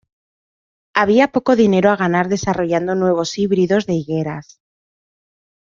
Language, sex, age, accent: Spanish, female, 40-49, España: Centro-Sur peninsular (Madrid, Toledo, Castilla-La Mancha)